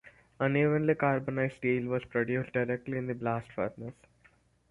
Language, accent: English, India and South Asia (India, Pakistan, Sri Lanka)